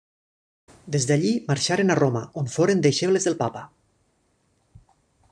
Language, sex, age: Catalan, male, 40-49